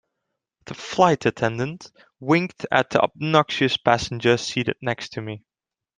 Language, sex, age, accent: English, male, 19-29, England English